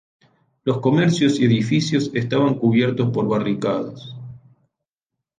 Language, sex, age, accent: Spanish, male, 50-59, Rioplatense: Argentina, Uruguay, este de Bolivia, Paraguay